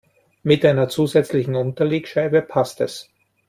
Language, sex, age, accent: German, male, 50-59, Österreichisches Deutsch